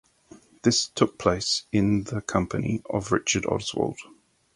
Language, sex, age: English, male, 40-49